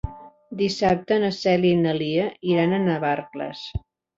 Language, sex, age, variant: Catalan, female, 60-69, Central